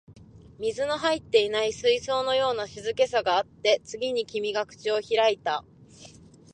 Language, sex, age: Japanese, female, 19-29